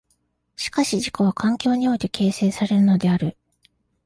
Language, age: Japanese, 19-29